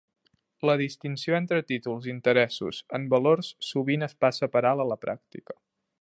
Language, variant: Catalan, Central